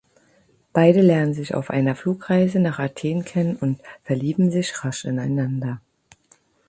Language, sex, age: German, female, 40-49